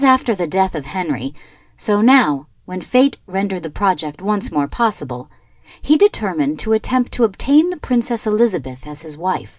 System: none